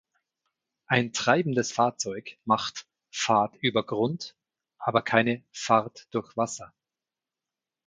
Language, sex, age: German, male, 40-49